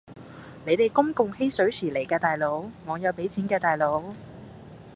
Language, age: Cantonese, 19-29